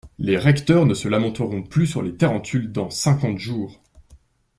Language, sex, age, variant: French, male, 19-29, Français de métropole